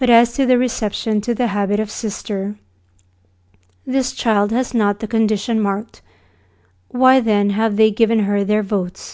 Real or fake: real